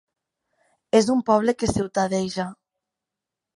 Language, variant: Catalan, Central